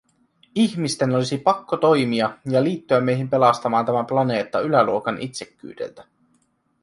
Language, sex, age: Finnish, male, 19-29